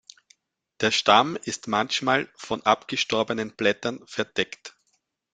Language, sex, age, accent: German, male, 40-49, Österreichisches Deutsch